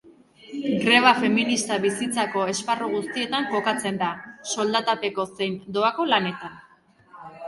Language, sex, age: Basque, female, 30-39